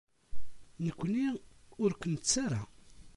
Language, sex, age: Kabyle, male, 30-39